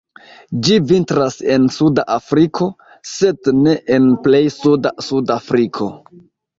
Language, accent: Esperanto, Internacia